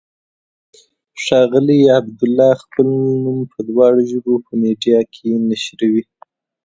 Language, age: Pashto, 19-29